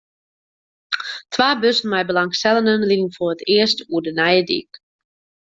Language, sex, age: Western Frisian, female, 19-29